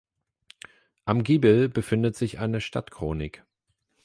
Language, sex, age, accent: German, male, 30-39, Deutschland Deutsch